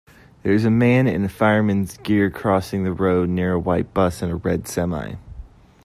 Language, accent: English, United States English